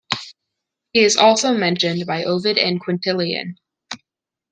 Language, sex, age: English, female, under 19